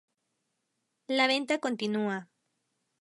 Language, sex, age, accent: Spanish, female, 19-29, México